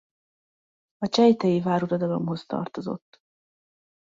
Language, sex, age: Hungarian, female, 19-29